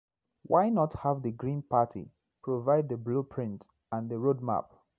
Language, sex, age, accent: English, male, 19-29, Southern African (South Africa, Zimbabwe, Namibia)